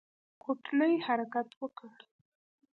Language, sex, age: Pashto, female, under 19